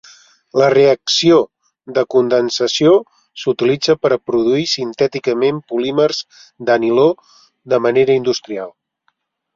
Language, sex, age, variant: Catalan, male, 40-49, Central